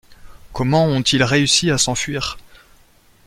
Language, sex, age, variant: French, male, 30-39, Français de métropole